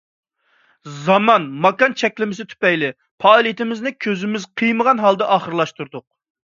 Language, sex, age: Uyghur, male, 30-39